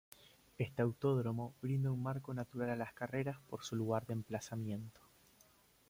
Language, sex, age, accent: Spanish, male, 19-29, Rioplatense: Argentina, Uruguay, este de Bolivia, Paraguay